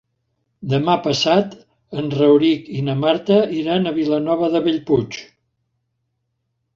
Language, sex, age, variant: Catalan, male, 70-79, Central